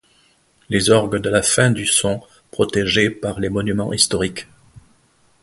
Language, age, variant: French, 50-59, Français de métropole